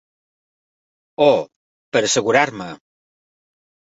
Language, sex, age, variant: Catalan, male, 40-49, Central